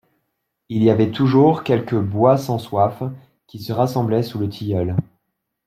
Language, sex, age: French, male, 19-29